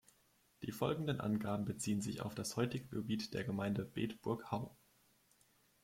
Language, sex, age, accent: German, male, 19-29, Deutschland Deutsch